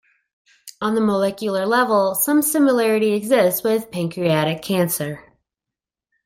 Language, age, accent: English, 30-39, United States English